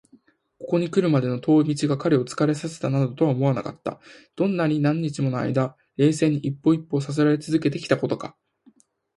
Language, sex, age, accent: Japanese, male, 19-29, 標準語